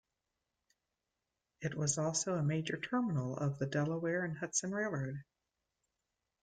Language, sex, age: English, female, 50-59